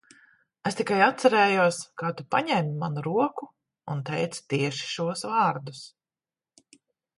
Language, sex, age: Latvian, female, 60-69